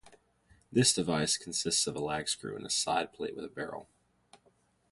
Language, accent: English, United States English